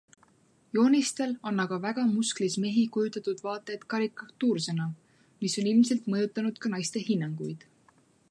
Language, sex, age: Estonian, female, 19-29